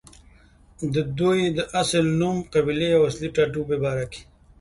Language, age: Pashto, 19-29